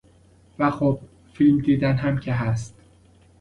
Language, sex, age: Persian, male, 30-39